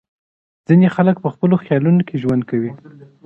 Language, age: Pashto, 30-39